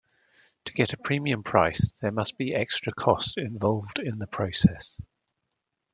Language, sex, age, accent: English, male, 40-49, England English